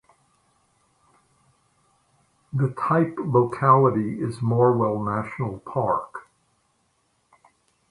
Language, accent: English, United States English